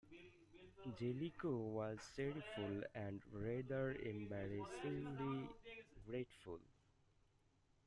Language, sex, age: English, male, 19-29